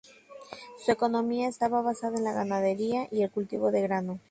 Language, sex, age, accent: Spanish, female, 30-39, México